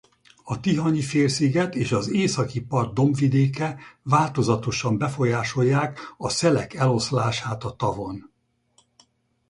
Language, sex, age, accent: Hungarian, male, 70-79, budapesti